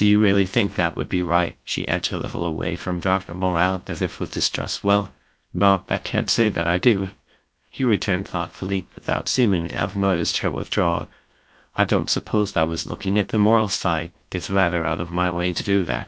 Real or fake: fake